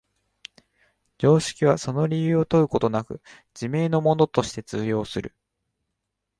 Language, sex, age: Japanese, male, under 19